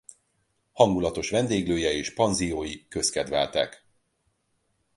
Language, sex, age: Hungarian, male, 40-49